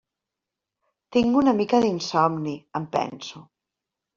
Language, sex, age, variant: Catalan, female, 50-59, Central